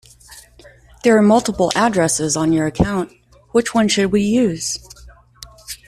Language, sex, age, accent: English, female, 40-49, United States English